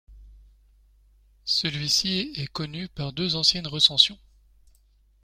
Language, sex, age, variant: French, male, 40-49, Français de métropole